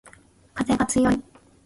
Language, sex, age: Japanese, female, 19-29